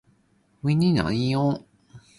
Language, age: Cantonese, 19-29